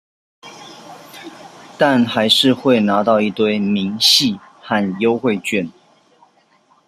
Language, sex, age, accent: Chinese, male, 40-49, 出生地：臺北市